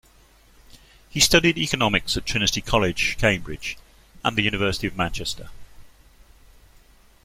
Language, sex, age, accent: English, male, 60-69, England English